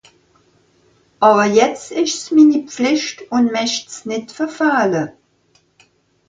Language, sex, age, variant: Swiss German, female, 60-69, Nordniederàlemmànisch (Rishoffe, Zàwere, Bùsswìller, Hawenau, Brüemt, Stroossbùri, Molse, Dàmbàch, Schlettstàtt, Pfàlzbùri usw.)